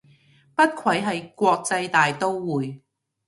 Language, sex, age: Cantonese, female, 40-49